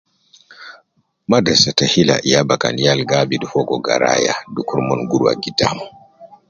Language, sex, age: Nubi, male, 50-59